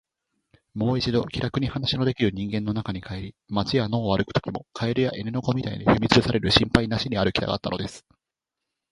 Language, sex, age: Japanese, female, 19-29